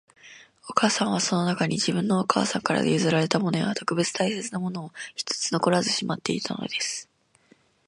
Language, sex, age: Japanese, female, 19-29